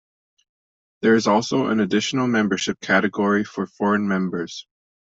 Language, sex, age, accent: English, male, 30-39, Canadian English